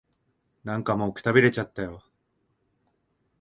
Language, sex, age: Japanese, male, 19-29